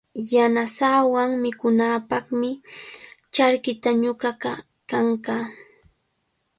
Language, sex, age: Cajatambo North Lima Quechua, female, 19-29